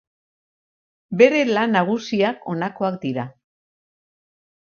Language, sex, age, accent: Basque, female, 70-79, Mendebalekoa (Araba, Bizkaia, Gipuzkoako mendebaleko herri batzuk)